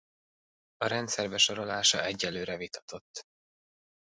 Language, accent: Hungarian, budapesti